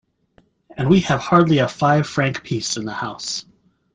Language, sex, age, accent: English, male, 30-39, United States English